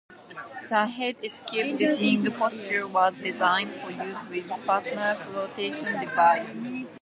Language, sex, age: English, female, 19-29